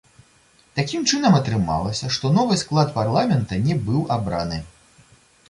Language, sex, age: Belarusian, male, 30-39